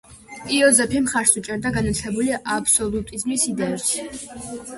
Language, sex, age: Georgian, female, under 19